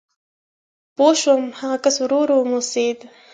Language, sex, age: Pashto, female, under 19